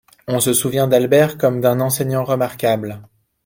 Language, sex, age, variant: French, male, 19-29, Français de métropole